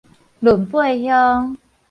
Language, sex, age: Min Nan Chinese, female, 40-49